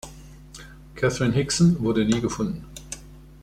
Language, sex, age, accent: German, male, 50-59, Deutschland Deutsch